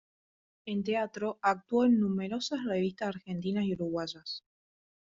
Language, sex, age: Spanish, female, 19-29